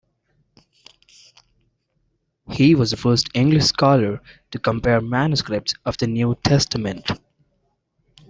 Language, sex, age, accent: English, male, 19-29, India and South Asia (India, Pakistan, Sri Lanka)